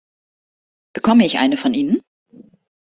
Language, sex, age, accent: German, female, 50-59, Deutschland Deutsch